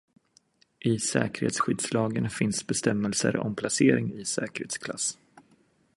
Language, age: Swedish, 30-39